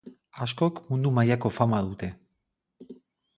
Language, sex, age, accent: Basque, male, 40-49, Erdialdekoa edo Nafarra (Gipuzkoa, Nafarroa)